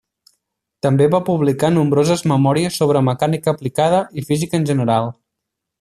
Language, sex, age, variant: Catalan, male, 19-29, Central